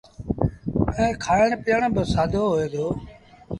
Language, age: Sindhi Bhil, 40-49